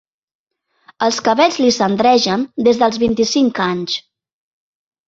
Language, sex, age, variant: Catalan, female, 40-49, Central